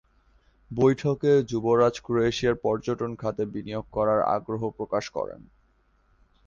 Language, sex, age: Bengali, male, under 19